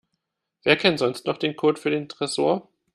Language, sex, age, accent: German, male, 19-29, Deutschland Deutsch